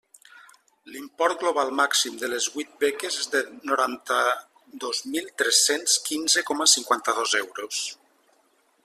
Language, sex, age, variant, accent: Catalan, male, 40-49, Valencià meridional, valencià